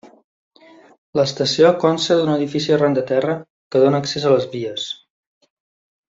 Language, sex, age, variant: Catalan, male, 40-49, Septentrional